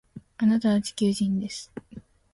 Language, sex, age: Japanese, female, under 19